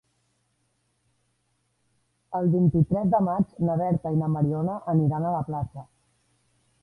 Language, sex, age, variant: Catalan, female, 30-39, Central